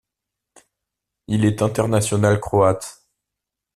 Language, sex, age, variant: French, male, 30-39, Français de métropole